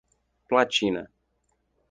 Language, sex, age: Portuguese, male, 19-29